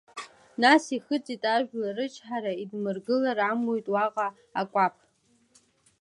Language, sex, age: Abkhazian, female, 19-29